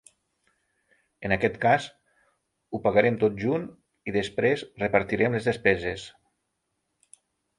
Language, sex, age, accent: Catalan, male, 40-49, Lleidatà